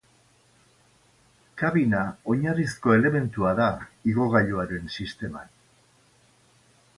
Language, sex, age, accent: Basque, male, 60-69, Erdialdekoa edo Nafarra (Gipuzkoa, Nafarroa)